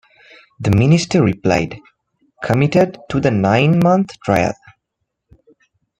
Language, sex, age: English, male, 19-29